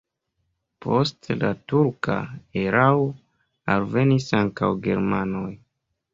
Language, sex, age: Esperanto, male, 30-39